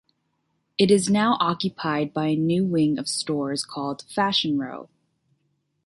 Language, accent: English, United States English